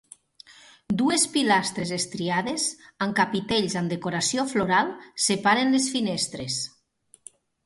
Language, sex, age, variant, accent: Catalan, female, 40-49, Nord-Occidental, nord-occidental